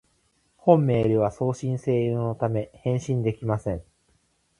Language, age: Japanese, 30-39